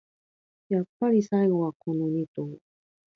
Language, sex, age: Japanese, female, 30-39